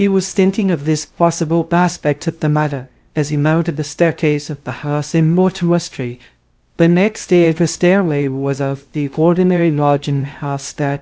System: TTS, VITS